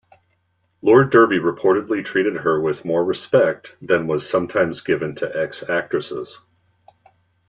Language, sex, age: English, male, 40-49